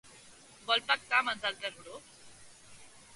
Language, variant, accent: Catalan, Central, central